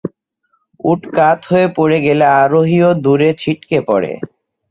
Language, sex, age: Bengali, male, 19-29